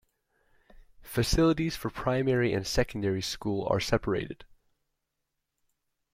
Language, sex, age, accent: English, male, 19-29, Canadian English